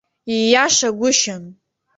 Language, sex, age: Abkhazian, female, under 19